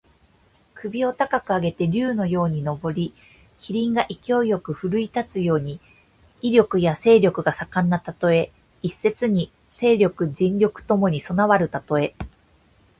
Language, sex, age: Japanese, female, 30-39